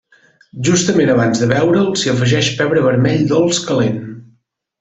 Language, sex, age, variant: Catalan, male, 30-39, Septentrional